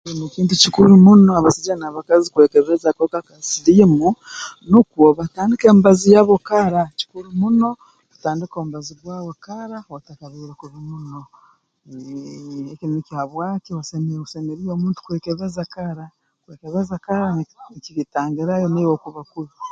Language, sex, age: Tooro, female, 40-49